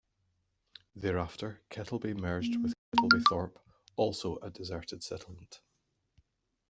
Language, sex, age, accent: English, male, 40-49, Scottish English